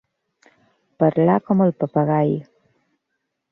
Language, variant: Catalan, Balear